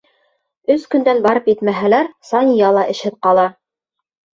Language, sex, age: Bashkir, female, 30-39